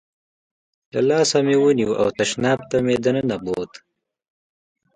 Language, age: Pashto, 19-29